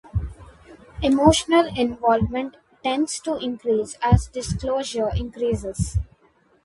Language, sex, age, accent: English, female, under 19, India and South Asia (India, Pakistan, Sri Lanka)